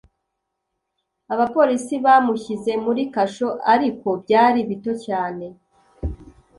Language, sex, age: Kinyarwanda, female, 19-29